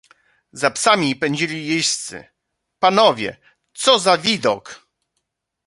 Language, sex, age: Polish, male, 40-49